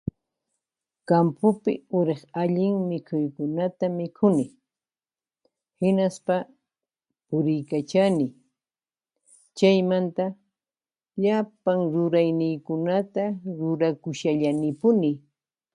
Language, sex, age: Puno Quechua, female, 19-29